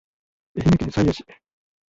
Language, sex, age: Japanese, male, 60-69